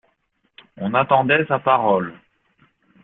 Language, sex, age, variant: French, male, 30-39, Français de métropole